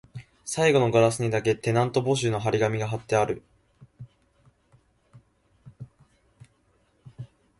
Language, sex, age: Japanese, male, 19-29